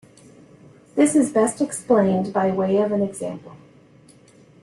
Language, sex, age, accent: English, female, 50-59, United States English